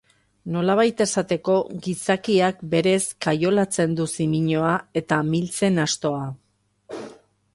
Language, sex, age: Basque, female, 50-59